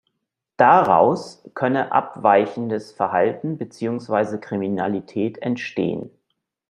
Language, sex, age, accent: German, male, 40-49, Deutschland Deutsch